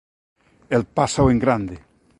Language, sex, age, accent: Galician, male, 50-59, Normativo (estándar)